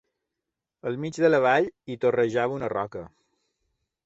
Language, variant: Catalan, Balear